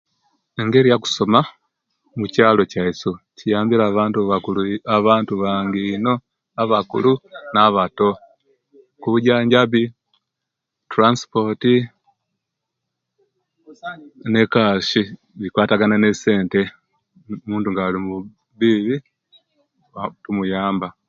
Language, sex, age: Kenyi, male, 40-49